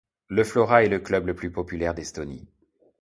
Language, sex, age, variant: French, male, 50-59, Français de métropole